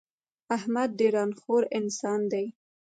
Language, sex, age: Pashto, female, 19-29